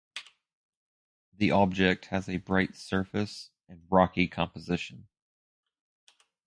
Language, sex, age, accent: English, male, 30-39, United States English